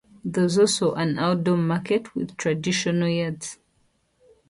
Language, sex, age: English, female, 30-39